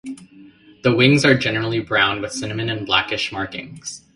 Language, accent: English, United States English